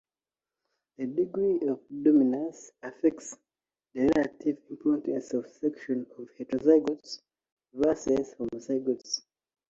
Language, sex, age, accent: English, male, 19-29, England English